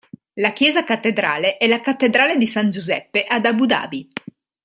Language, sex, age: Italian, female, 30-39